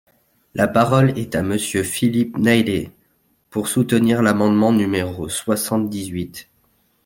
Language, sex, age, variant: French, male, 30-39, Français de métropole